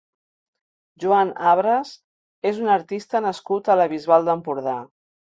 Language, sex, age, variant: Catalan, female, 50-59, Central